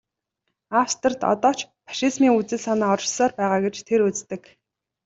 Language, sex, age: Mongolian, female, 19-29